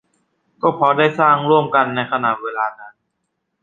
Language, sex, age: Thai, male, under 19